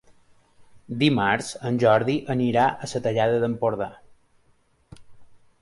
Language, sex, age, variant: Catalan, male, 30-39, Balear